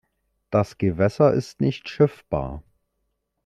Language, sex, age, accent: German, male, 40-49, Deutschland Deutsch